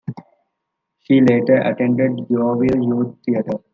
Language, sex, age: English, male, under 19